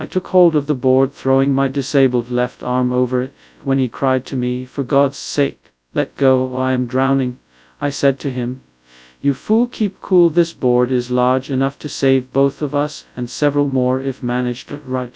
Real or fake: fake